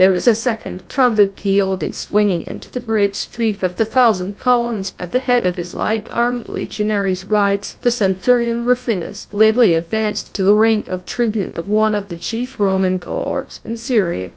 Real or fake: fake